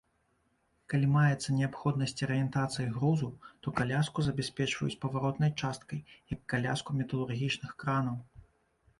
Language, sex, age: Belarusian, male, 30-39